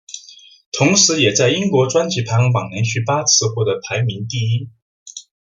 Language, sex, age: Chinese, male, 19-29